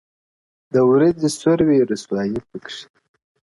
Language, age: Pashto, 19-29